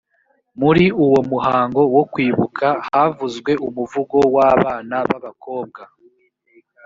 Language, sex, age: Kinyarwanda, male, 19-29